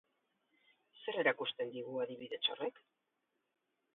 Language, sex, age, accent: Basque, female, 40-49, Mendebalekoa (Araba, Bizkaia, Gipuzkoako mendebaleko herri batzuk)